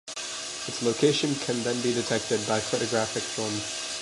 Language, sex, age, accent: English, male, under 19, United States English